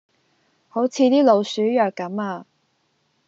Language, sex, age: Cantonese, female, 19-29